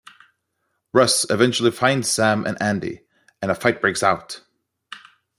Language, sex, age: English, male, 30-39